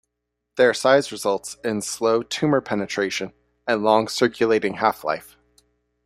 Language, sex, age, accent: English, male, 30-39, United States English